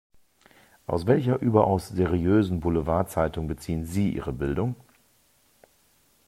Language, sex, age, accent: German, male, 40-49, Deutschland Deutsch